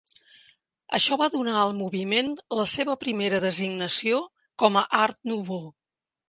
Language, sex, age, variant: Catalan, female, 60-69, Central